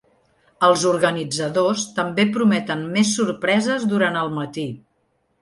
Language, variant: Catalan, Central